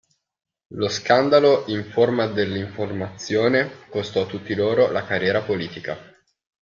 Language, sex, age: Italian, male, 19-29